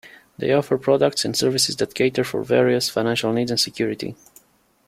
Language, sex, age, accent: English, male, 30-39, United States English